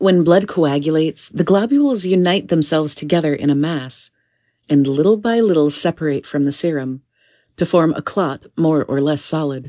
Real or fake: real